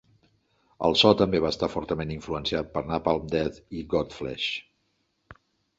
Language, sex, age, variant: Catalan, male, 40-49, Central